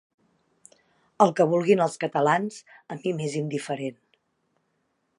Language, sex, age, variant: Catalan, female, 40-49, Central